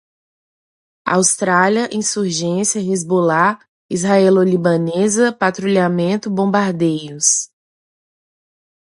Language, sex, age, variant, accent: Portuguese, female, 30-39, Portuguese (Brasil), Mineiro